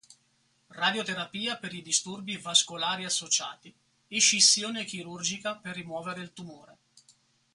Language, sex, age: Italian, male, 40-49